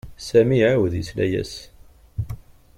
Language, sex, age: Kabyle, male, 40-49